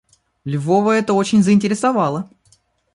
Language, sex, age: Russian, male, under 19